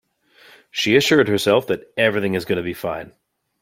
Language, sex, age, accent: English, male, 40-49, Canadian English